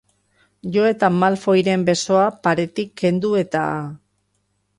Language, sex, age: Basque, female, 50-59